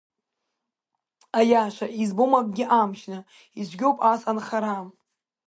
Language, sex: Abkhazian, female